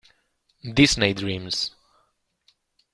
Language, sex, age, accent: Spanish, male, 30-39, España: Centro-Sur peninsular (Madrid, Toledo, Castilla-La Mancha)